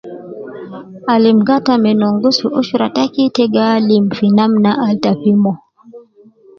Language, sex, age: Nubi, female, 30-39